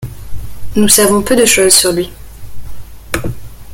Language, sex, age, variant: French, female, 19-29, Français de métropole